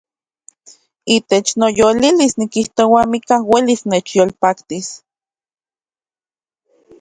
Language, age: Central Puebla Nahuatl, 30-39